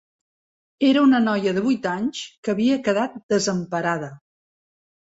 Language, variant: Catalan, Central